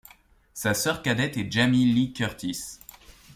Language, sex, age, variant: French, male, 19-29, Français de métropole